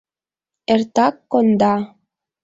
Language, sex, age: Mari, female, 19-29